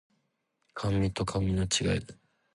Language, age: Japanese, 19-29